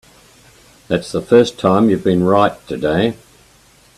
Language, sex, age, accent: English, male, 80-89, Australian English